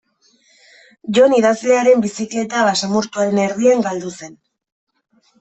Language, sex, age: Basque, female, 30-39